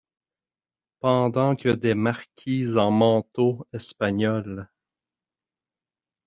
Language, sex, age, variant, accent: French, male, 30-39, Français d'Amérique du Nord, Français du Canada